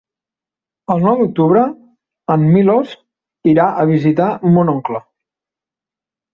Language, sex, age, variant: Catalan, male, 30-39, Central